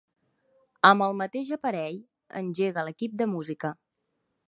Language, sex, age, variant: Catalan, female, 19-29, Central